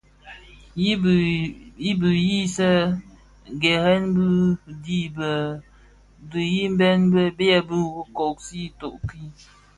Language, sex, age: Bafia, female, 30-39